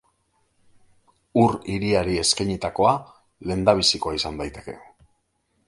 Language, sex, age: Basque, male, 40-49